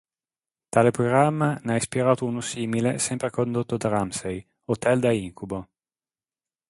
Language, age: Italian, 40-49